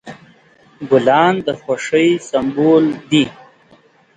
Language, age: Pashto, 19-29